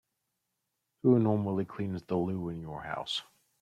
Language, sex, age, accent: English, male, 30-39, United States English